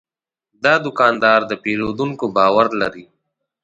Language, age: Pashto, 19-29